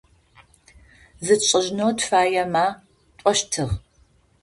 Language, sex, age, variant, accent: Adyghe, female, 50-59, Адыгабзэ (Кирил, пстэумэ зэдыряе), Бжъэдыгъу (Bjeduğ)